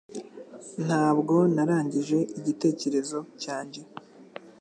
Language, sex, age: Kinyarwanda, male, 19-29